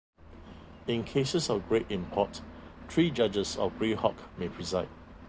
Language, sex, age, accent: English, male, 50-59, Singaporean English